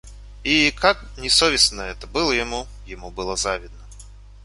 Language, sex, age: Russian, male, 19-29